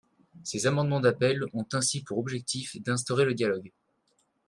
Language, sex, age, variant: French, male, 19-29, Français de métropole